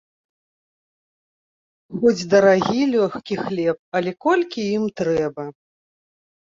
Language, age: Belarusian, 40-49